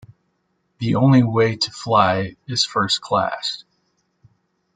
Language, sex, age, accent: English, male, 30-39, United States English